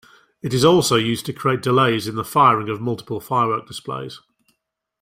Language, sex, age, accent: English, male, 50-59, England English